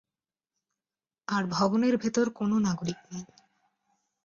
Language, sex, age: Bengali, female, 19-29